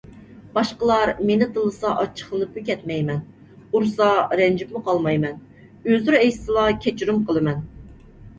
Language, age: Uyghur, 30-39